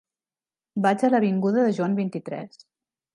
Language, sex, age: Catalan, female, 50-59